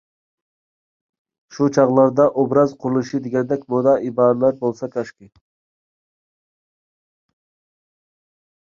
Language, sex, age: Uyghur, male, 19-29